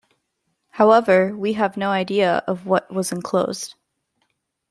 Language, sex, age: English, female, under 19